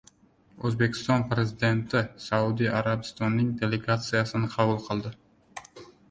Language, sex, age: Uzbek, male, 19-29